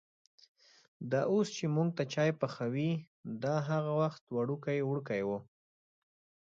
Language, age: Pashto, 30-39